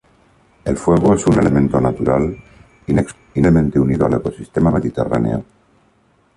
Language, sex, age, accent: Spanish, male, 60-69, España: Centro-Sur peninsular (Madrid, Toledo, Castilla-La Mancha)